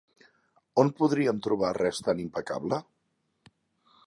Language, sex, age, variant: Catalan, male, 30-39, Central